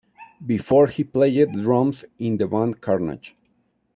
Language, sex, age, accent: English, male, 40-49, United States English